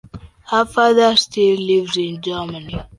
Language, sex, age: English, male, 19-29